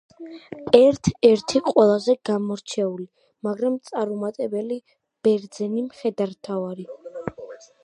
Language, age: Georgian, under 19